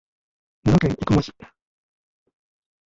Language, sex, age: Japanese, male, 60-69